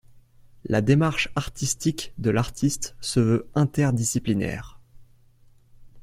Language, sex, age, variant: French, male, under 19, Français de métropole